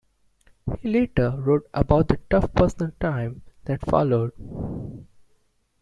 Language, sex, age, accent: English, male, 19-29, India and South Asia (India, Pakistan, Sri Lanka)